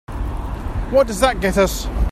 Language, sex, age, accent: English, male, 50-59, England English